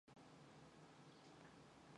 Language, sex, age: Mongolian, female, 19-29